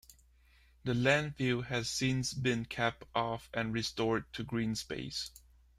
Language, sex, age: English, male, 30-39